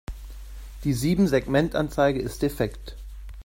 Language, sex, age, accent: German, male, 40-49, Deutschland Deutsch